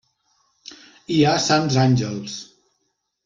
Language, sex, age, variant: Catalan, male, 50-59, Central